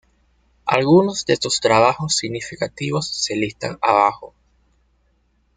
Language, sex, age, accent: Spanish, male, 19-29, Caribe: Cuba, Venezuela, Puerto Rico, República Dominicana, Panamá, Colombia caribeña, México caribeño, Costa del golfo de México